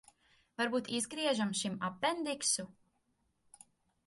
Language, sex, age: Latvian, female, 19-29